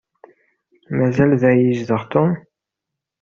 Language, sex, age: Kabyle, male, 19-29